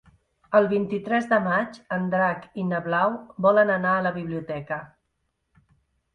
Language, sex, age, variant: Catalan, female, 50-59, Central